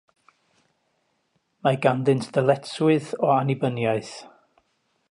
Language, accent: Welsh, Y Deyrnas Unedig Cymraeg